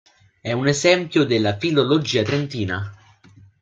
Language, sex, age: Italian, male, 19-29